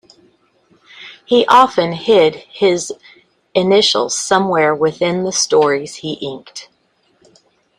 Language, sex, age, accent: English, female, 40-49, United States English